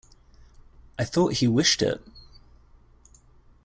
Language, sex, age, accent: English, male, 30-39, England English